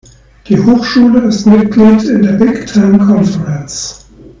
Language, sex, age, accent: German, male, 40-49, Deutschland Deutsch